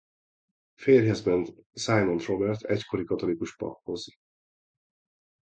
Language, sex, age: Hungarian, male, 40-49